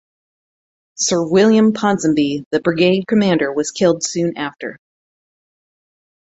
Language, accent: English, United States English